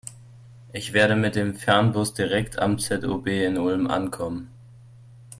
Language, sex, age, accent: German, male, under 19, Deutschland Deutsch